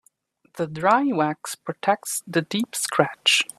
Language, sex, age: English, male, 19-29